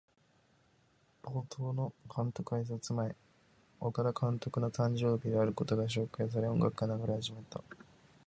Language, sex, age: Japanese, male, 19-29